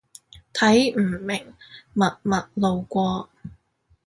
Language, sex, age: Cantonese, female, 19-29